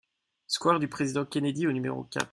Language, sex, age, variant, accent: French, male, 19-29, Français d'Europe, Français de Belgique